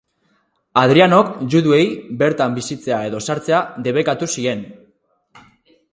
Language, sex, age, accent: Basque, female, 40-49, Mendebalekoa (Araba, Bizkaia, Gipuzkoako mendebaleko herri batzuk)